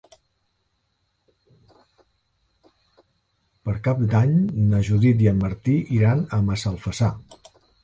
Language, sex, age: Catalan, male, 60-69